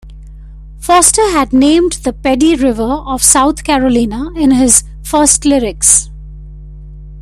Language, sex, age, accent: English, female, 50-59, India and South Asia (India, Pakistan, Sri Lanka)